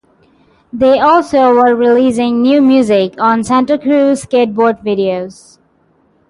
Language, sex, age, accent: English, female, 19-29, United States English; England English; India and South Asia (India, Pakistan, Sri Lanka)